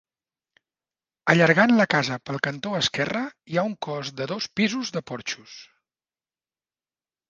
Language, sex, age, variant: Catalan, male, 40-49, Central